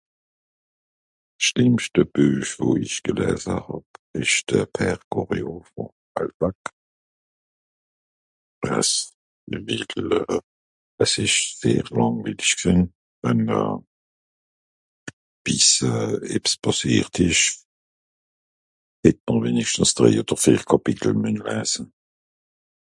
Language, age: Swiss German, 70-79